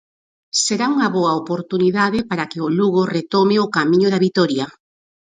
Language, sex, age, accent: Galician, female, 40-49, Normativo (estándar)